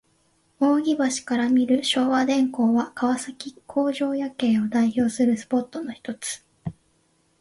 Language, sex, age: Japanese, female, 19-29